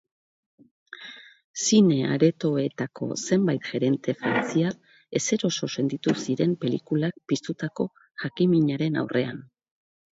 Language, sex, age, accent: Basque, female, 60-69, Mendebalekoa (Araba, Bizkaia, Gipuzkoako mendebaleko herri batzuk)